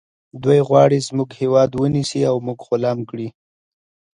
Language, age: Pashto, 30-39